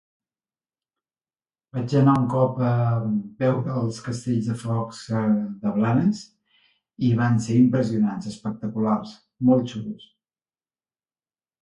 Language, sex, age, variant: Catalan, male, 50-59, Central